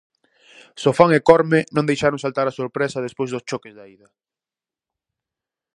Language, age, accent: Galician, 19-29, Normativo (estándar)